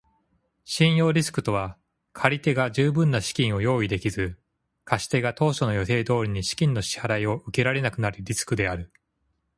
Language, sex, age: Japanese, male, 30-39